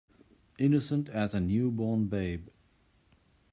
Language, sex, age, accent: English, male, 60-69, Southern African (South Africa, Zimbabwe, Namibia)